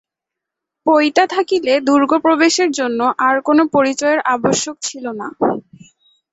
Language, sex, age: Bengali, female, 19-29